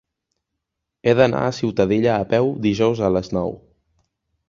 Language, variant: Catalan, Central